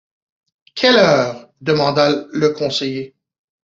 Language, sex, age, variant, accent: French, male, 40-49, Français d'Amérique du Nord, Français du Canada